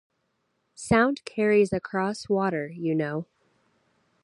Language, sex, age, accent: English, female, 19-29, United States English